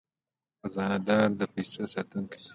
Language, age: Pashto, 19-29